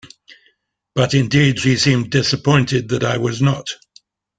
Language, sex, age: English, male, 80-89